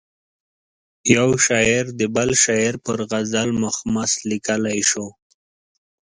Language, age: Pashto, 30-39